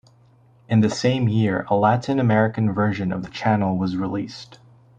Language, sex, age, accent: English, male, 19-29, United States English